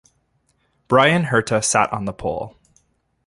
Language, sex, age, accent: English, male, 19-29, Canadian English